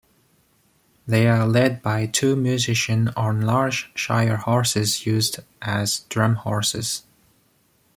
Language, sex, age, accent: English, male, 30-39, United States English